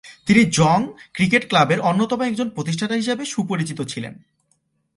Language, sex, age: Bengali, male, 19-29